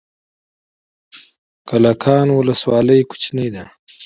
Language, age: Pashto, 30-39